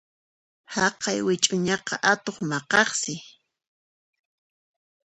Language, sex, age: Puno Quechua, female, 40-49